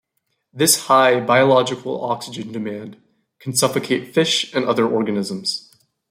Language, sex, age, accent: English, male, 19-29, United States English